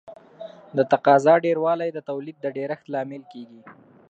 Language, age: Pashto, 19-29